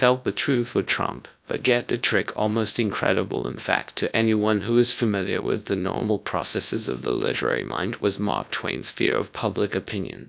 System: TTS, GradTTS